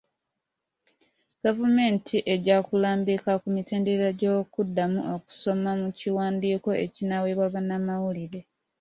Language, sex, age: Ganda, female, 19-29